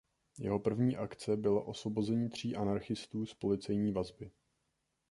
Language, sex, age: Czech, male, 19-29